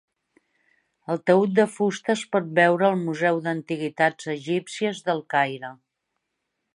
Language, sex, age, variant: Catalan, female, 60-69, Central